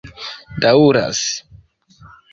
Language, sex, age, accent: Esperanto, male, 19-29, Internacia